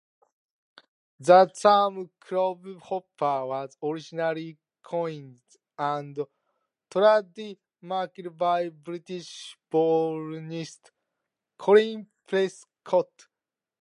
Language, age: English, 19-29